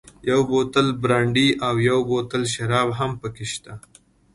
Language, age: Pashto, 19-29